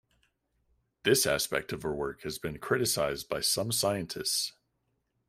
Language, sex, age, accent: English, male, 19-29, United States English